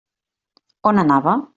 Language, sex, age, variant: Catalan, female, 30-39, Central